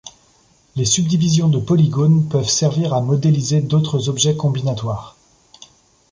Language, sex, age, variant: French, male, 30-39, Français de métropole